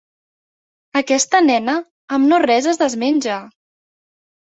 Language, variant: Catalan, Central